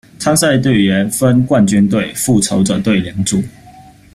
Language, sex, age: Chinese, male, 19-29